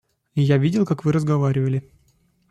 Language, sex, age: Russian, male, 30-39